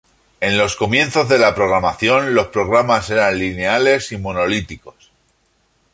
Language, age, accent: Spanish, 40-49, España: Centro-Sur peninsular (Madrid, Toledo, Castilla-La Mancha)